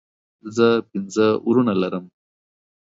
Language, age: Pashto, 30-39